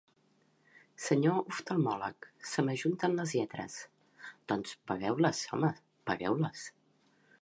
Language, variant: Catalan, Central